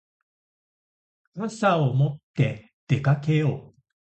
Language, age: Japanese, 40-49